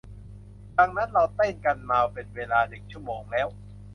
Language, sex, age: Thai, male, 19-29